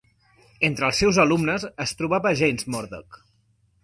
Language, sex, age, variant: Catalan, male, 30-39, Central